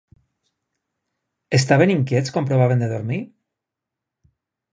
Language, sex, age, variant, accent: Catalan, male, 30-39, Nord-Occidental, nord-occidental